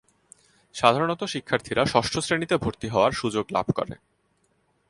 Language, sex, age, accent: Bengali, male, 19-29, প্রমিত